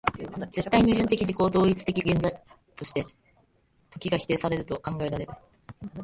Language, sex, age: Japanese, female, 19-29